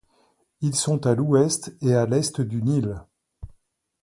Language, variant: French, Français de métropole